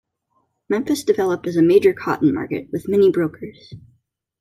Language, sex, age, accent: English, female, 30-39, United States English